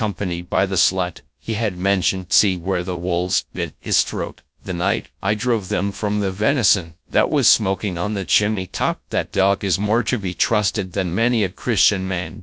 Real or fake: fake